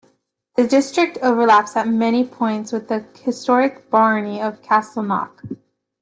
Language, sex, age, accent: English, female, 19-29, Canadian English